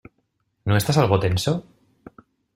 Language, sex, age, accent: Spanish, male, 19-29, España: Centro-Sur peninsular (Madrid, Toledo, Castilla-La Mancha)